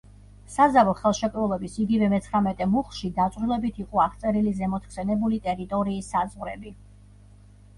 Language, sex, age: Georgian, female, 40-49